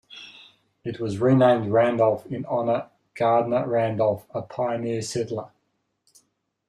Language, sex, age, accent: English, male, 50-59, Australian English